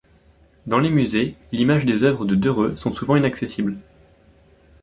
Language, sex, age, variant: French, male, under 19, Français de métropole